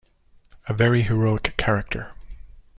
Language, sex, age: English, male, 30-39